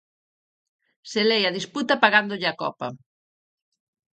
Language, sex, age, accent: Galician, female, 40-49, Atlántico (seseo e gheada)